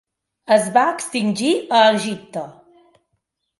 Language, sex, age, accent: Catalan, female, 30-39, Oriental